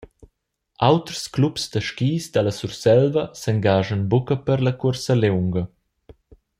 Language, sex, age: Romansh, male, 19-29